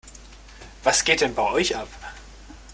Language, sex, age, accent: German, male, 19-29, Deutschland Deutsch